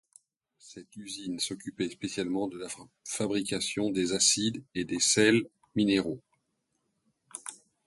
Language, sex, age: French, male, 50-59